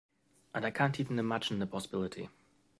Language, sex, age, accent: English, male, 19-29, Scottish English